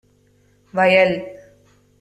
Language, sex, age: Tamil, female, 19-29